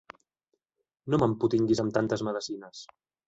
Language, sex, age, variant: Catalan, male, 19-29, Central